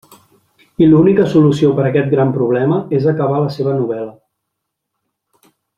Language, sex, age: Catalan, male, 30-39